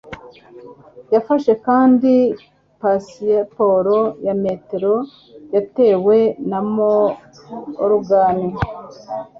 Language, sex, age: Kinyarwanda, female, 40-49